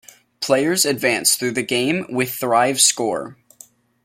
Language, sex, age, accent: English, male, under 19, United States English